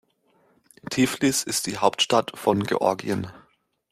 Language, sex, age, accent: German, male, 19-29, Deutschland Deutsch